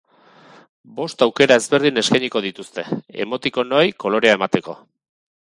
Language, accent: Basque, Erdialdekoa edo Nafarra (Gipuzkoa, Nafarroa)